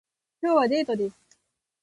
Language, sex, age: Japanese, female, 19-29